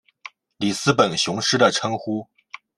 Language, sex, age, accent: Chinese, male, 19-29, 出生地：江苏省